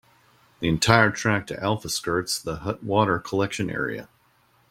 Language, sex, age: English, male, 30-39